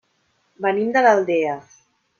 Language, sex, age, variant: Catalan, female, 30-39, Central